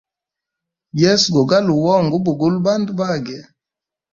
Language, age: Hemba, 19-29